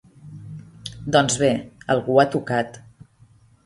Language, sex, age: Catalan, female, 30-39